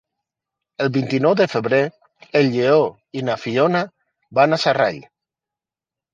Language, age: Catalan, 50-59